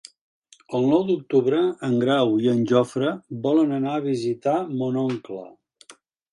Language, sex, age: Catalan, male, 70-79